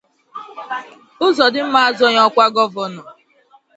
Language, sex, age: Igbo, female, 19-29